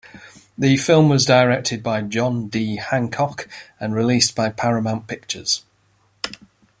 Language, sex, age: English, male, 40-49